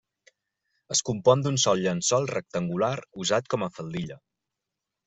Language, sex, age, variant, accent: Catalan, male, 30-39, Central, central